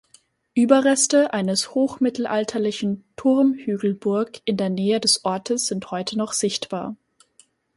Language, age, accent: German, 19-29, Österreichisches Deutsch